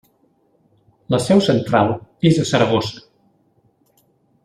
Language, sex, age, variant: Catalan, male, 50-59, Central